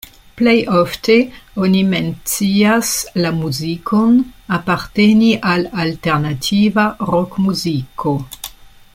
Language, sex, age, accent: Esperanto, female, 60-69, Internacia